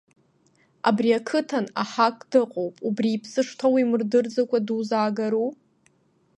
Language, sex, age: Abkhazian, female, under 19